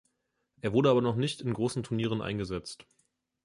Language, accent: German, Deutschland Deutsch